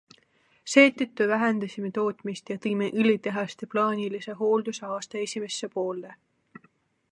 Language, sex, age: Estonian, female, 19-29